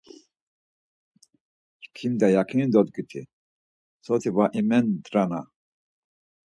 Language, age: Laz, 60-69